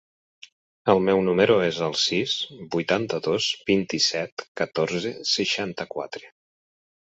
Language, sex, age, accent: Catalan, male, 40-49, occidental